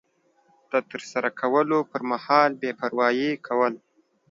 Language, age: Pashto, 19-29